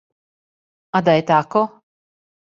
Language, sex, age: Serbian, female, 50-59